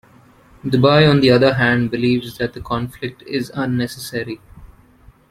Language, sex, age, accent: English, male, 19-29, India and South Asia (India, Pakistan, Sri Lanka)